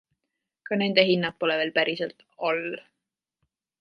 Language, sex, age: Estonian, female, 19-29